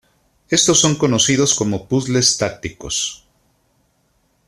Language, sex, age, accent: Spanish, male, 50-59, México